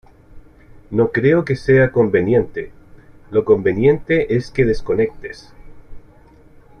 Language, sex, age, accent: Spanish, male, 40-49, Chileno: Chile, Cuyo